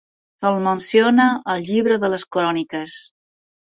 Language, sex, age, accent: Catalan, female, 50-59, aprenent (recent, des del castellà)